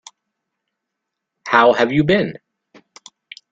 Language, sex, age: English, male, 50-59